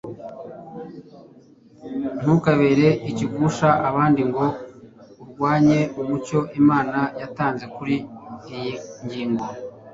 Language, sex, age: Kinyarwanda, male, 30-39